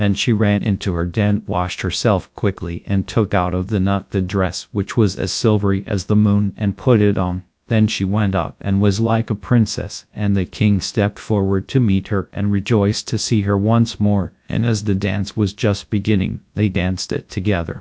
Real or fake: fake